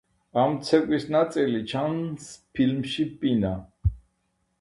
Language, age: Georgian, 60-69